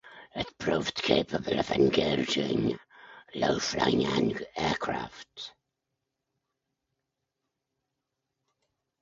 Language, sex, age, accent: English, male, 70-79, Scottish English